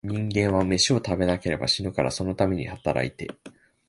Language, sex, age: Japanese, male, 19-29